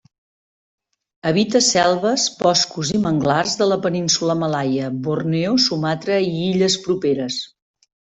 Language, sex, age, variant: Catalan, female, 50-59, Central